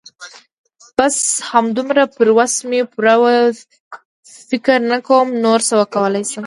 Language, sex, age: Pashto, female, under 19